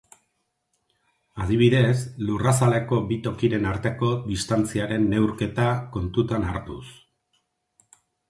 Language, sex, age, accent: Basque, male, 50-59, Erdialdekoa edo Nafarra (Gipuzkoa, Nafarroa)